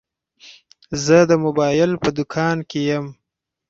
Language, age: Pashto, 19-29